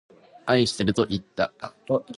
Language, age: Japanese, 19-29